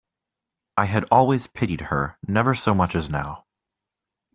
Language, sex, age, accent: English, male, 19-29, United States English